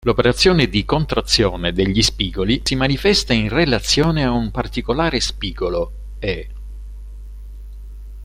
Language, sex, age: Italian, male, 60-69